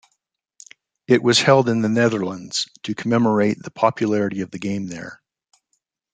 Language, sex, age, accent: English, male, 50-59, United States English